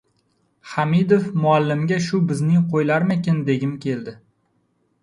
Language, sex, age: Uzbek, male, 19-29